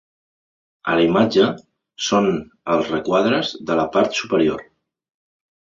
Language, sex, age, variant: Catalan, male, 40-49, Central